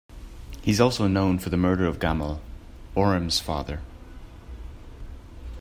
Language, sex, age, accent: English, male, 19-29, United States English